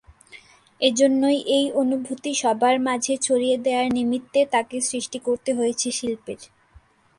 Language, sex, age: Bengali, female, under 19